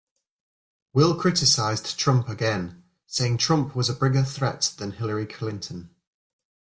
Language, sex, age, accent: English, male, 30-39, England English